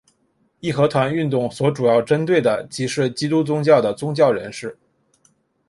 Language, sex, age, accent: Chinese, male, 19-29, 出生地：天津市